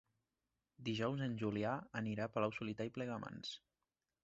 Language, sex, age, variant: Catalan, male, 19-29, Nord-Occidental